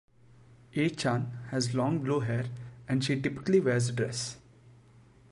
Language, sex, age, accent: English, male, 19-29, India and South Asia (India, Pakistan, Sri Lanka)